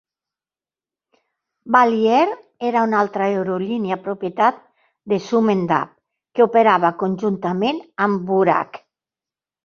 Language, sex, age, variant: Catalan, female, 70-79, Central